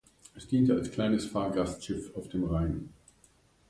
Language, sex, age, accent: German, male, 50-59, Deutschland Deutsch